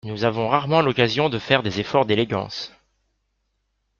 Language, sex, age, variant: French, male, 40-49, Français de métropole